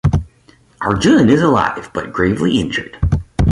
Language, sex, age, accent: English, male, 19-29, United States English